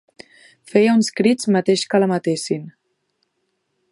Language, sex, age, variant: Catalan, female, 19-29, Central